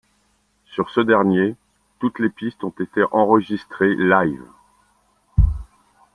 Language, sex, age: French, male, 50-59